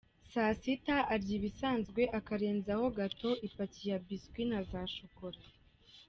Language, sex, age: Kinyarwanda, female, under 19